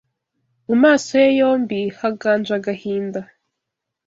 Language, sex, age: Kinyarwanda, female, 19-29